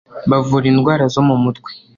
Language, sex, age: Kinyarwanda, male, under 19